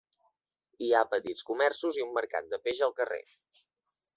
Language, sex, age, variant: Catalan, male, under 19, Central